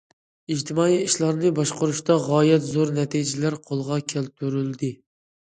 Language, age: Uyghur, 19-29